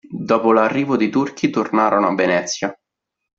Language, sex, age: Italian, male, 19-29